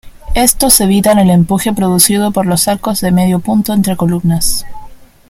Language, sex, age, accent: Spanish, female, under 19, Chileno: Chile, Cuyo